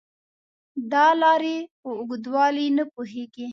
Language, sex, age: Pashto, female, 30-39